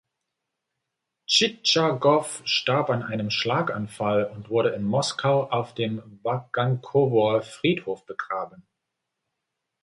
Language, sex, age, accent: German, male, 40-49, Deutschland Deutsch